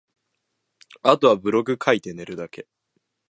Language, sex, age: Japanese, male, 19-29